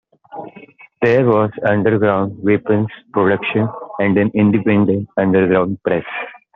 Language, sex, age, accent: English, male, 30-39, India and South Asia (India, Pakistan, Sri Lanka)